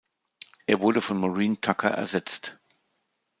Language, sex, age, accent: German, male, 50-59, Deutschland Deutsch